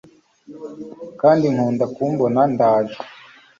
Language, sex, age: Kinyarwanda, male, 19-29